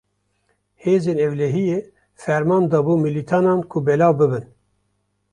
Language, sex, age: Kurdish, male, 50-59